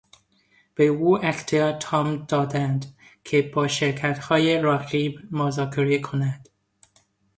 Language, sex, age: Persian, male, 30-39